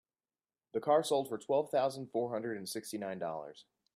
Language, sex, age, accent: English, male, 19-29, United States English